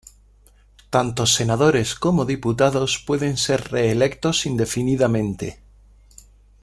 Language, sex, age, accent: Spanish, male, 40-49, España: Sur peninsular (Andalucia, Extremadura, Murcia)